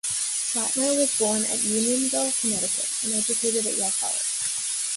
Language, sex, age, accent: English, female, under 19, United States English